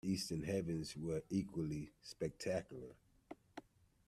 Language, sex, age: English, male, 50-59